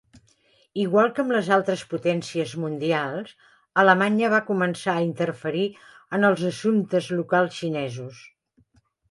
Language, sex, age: Catalan, female, 60-69